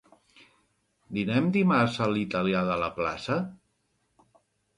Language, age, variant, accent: Catalan, 50-59, Central, central